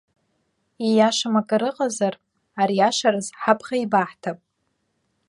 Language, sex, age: Abkhazian, female, 19-29